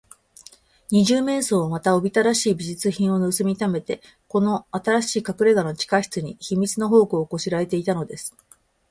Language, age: Japanese, 40-49